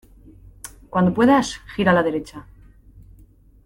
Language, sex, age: Spanish, female, 30-39